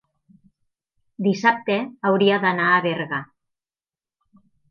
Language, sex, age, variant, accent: Catalan, female, 50-59, Nord-Occidental, Tortosí